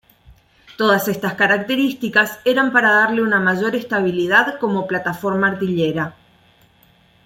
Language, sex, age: Spanish, female, 40-49